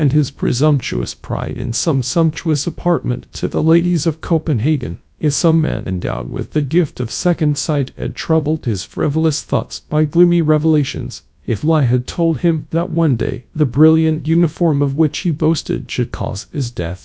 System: TTS, GradTTS